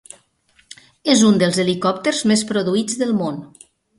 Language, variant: Catalan, Nord-Occidental